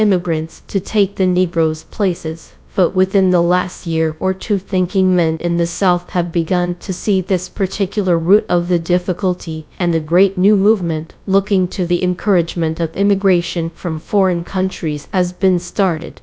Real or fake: fake